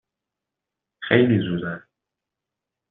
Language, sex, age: Persian, male, 19-29